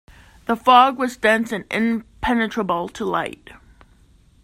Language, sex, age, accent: English, female, 30-39, United States English